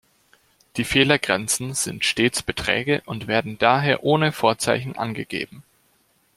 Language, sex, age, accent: German, male, under 19, Deutschland Deutsch